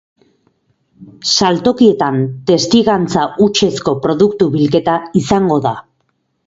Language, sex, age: Basque, female, 30-39